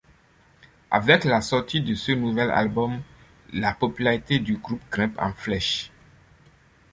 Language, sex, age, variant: French, male, 30-39, Français d'Afrique subsaharienne et des îles africaines